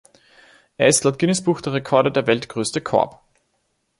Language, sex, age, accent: German, male, 19-29, Österreichisches Deutsch